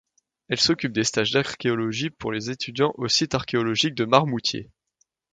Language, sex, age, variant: French, male, 19-29, Français de métropole